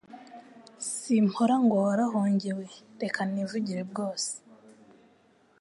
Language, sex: Kinyarwanda, female